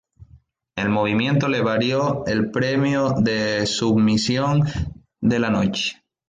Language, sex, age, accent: Spanish, male, 19-29, España: Islas Canarias